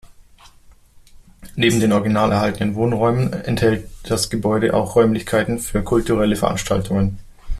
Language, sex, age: German, male, 30-39